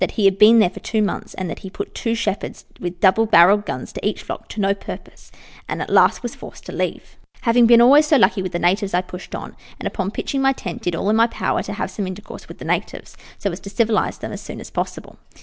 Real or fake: real